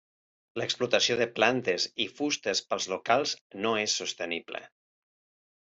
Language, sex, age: Catalan, male, 40-49